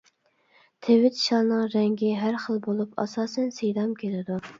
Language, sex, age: Uyghur, female, 19-29